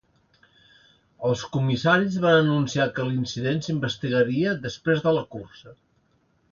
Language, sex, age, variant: Catalan, male, 50-59, Central